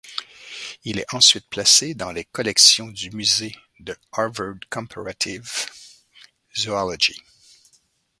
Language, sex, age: French, male, 50-59